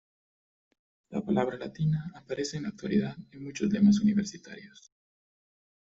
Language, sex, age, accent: Spanish, male, 30-39, América central